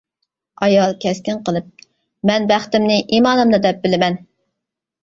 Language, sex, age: Uyghur, female, 19-29